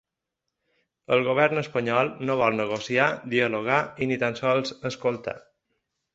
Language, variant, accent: Catalan, Balear, balear